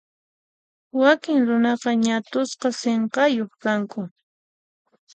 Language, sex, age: Puno Quechua, female, 19-29